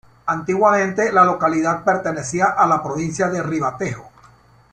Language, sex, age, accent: Spanish, male, 60-69, Caribe: Cuba, Venezuela, Puerto Rico, República Dominicana, Panamá, Colombia caribeña, México caribeño, Costa del golfo de México